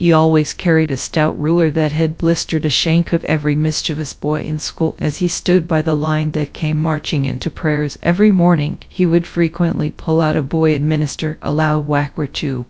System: TTS, GradTTS